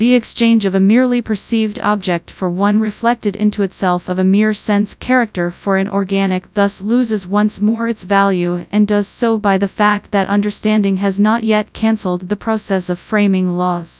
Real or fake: fake